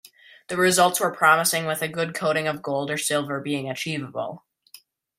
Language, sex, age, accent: English, male, under 19, United States English